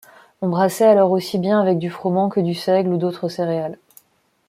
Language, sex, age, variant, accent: French, female, 30-39, Français d'Afrique subsaharienne et des îles africaines, Français de Madagascar